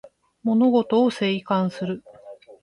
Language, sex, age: Japanese, female, 50-59